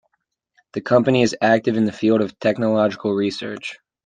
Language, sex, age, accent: English, male, 19-29, United States English